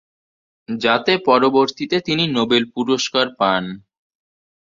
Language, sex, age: Bengali, male, under 19